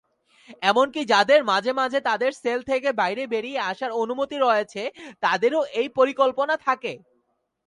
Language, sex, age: Bengali, male, 19-29